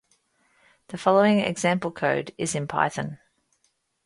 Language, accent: English, Australian English